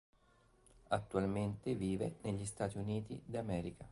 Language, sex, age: Italian, male, 40-49